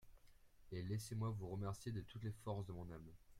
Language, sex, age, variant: French, male, 19-29, Français de métropole